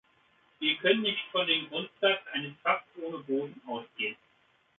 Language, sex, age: German, male, 50-59